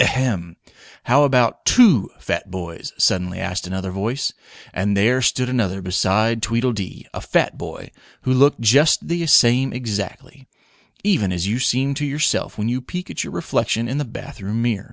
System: none